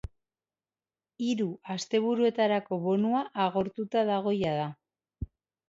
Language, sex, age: Basque, female, 30-39